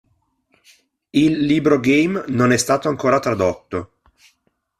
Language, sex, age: Italian, male, 40-49